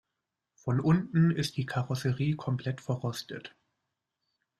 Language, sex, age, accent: German, male, 19-29, Deutschland Deutsch